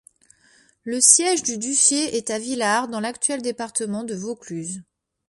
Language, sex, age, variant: French, female, 40-49, Français de métropole